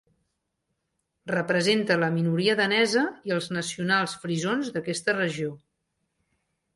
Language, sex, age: Catalan, female, 40-49